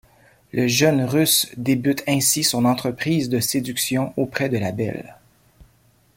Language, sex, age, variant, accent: French, male, 40-49, Français d'Amérique du Nord, Français du Canada